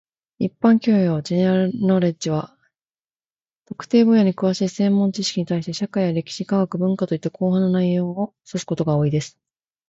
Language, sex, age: Japanese, female, 30-39